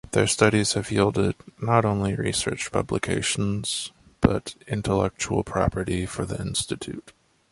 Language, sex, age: English, male, 19-29